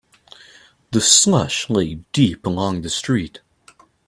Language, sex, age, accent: English, male, 19-29, United States English